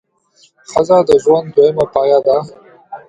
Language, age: Pashto, 19-29